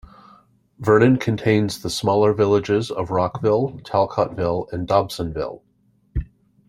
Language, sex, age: English, male, 40-49